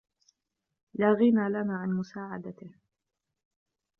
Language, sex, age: Arabic, female, 19-29